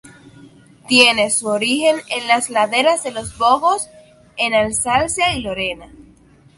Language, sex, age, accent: Spanish, female, under 19, Caribe: Cuba, Venezuela, Puerto Rico, República Dominicana, Panamá, Colombia caribeña, México caribeño, Costa del golfo de México